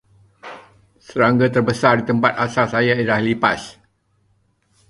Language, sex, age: Malay, male, 70-79